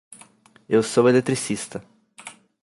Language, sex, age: Portuguese, male, 19-29